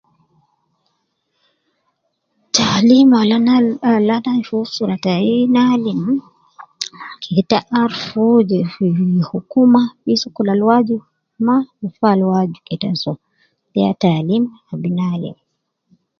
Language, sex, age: Nubi, female, 30-39